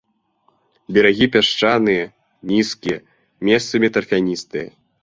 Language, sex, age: Belarusian, male, under 19